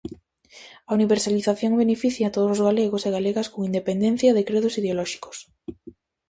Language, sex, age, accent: Galician, female, 19-29, Atlántico (seseo e gheada)